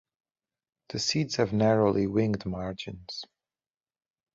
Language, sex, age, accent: English, male, 30-39, United States English